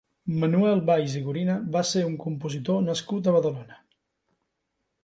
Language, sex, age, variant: Catalan, male, 50-59, Central